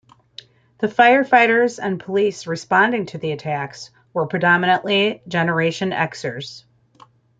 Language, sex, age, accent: English, female, 40-49, United States English